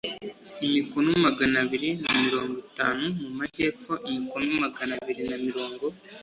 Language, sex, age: Kinyarwanda, male, under 19